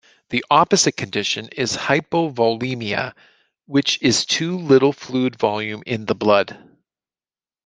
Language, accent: English, Canadian English